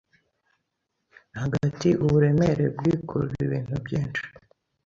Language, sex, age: Kinyarwanda, male, under 19